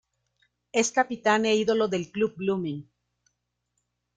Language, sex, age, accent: Spanish, female, 40-49, México